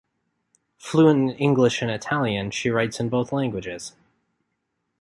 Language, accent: English, United States English